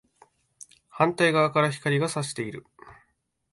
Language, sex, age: Japanese, male, 19-29